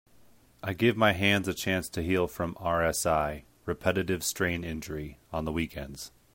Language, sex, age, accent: English, male, 30-39, United States English